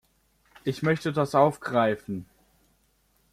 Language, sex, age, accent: German, male, under 19, Deutschland Deutsch